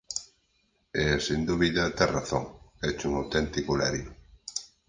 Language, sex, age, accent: Galician, male, 40-49, Oriental (común en zona oriental)